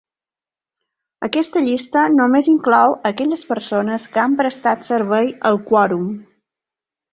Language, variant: Catalan, Balear